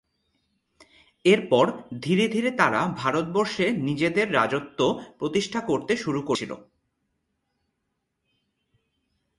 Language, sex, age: Bengali, male, 19-29